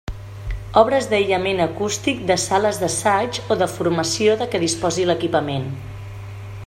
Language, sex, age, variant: Catalan, female, 40-49, Central